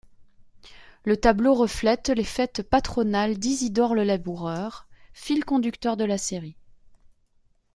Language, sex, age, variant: French, female, 30-39, Français de métropole